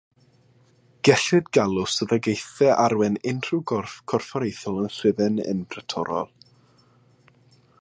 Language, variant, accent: Welsh, Mid Wales, Y Deyrnas Unedig Cymraeg